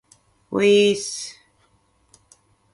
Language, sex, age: Japanese, female, 40-49